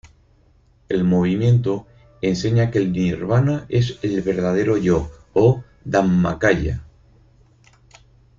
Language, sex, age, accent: Spanish, male, 50-59, España: Norte peninsular (Asturias, Castilla y León, Cantabria, País Vasco, Navarra, Aragón, La Rioja, Guadalajara, Cuenca)